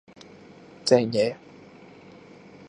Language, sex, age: Cantonese, male, 19-29